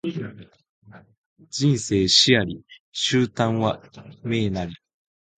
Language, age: Japanese, 19-29